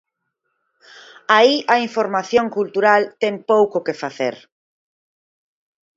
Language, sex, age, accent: Galician, female, 50-59, Normativo (estándar)